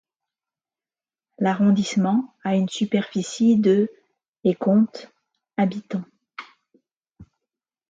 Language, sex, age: French, female, 50-59